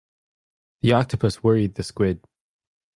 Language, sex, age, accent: English, male, 30-39, United States English